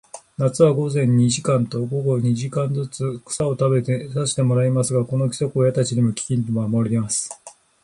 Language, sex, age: Japanese, male, 50-59